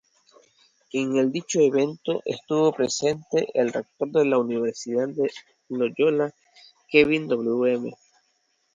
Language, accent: Spanish, España: Norte peninsular (Asturias, Castilla y León, Cantabria, País Vasco, Navarra, Aragón, La Rioja, Guadalajara, Cuenca); México